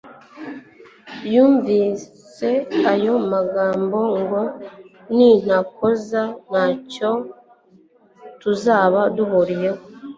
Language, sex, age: Kinyarwanda, female, 19-29